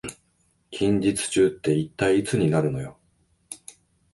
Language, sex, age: Japanese, male, 50-59